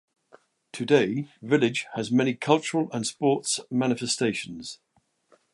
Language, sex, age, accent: English, male, 60-69, England English